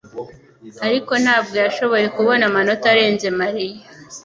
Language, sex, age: Kinyarwanda, female, 30-39